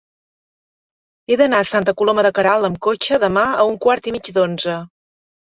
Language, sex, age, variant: Catalan, female, 40-49, Central